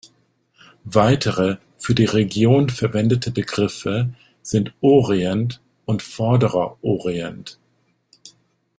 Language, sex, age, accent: German, male, 50-59, Deutschland Deutsch